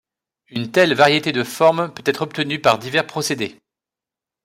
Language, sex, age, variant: French, male, 40-49, Français de métropole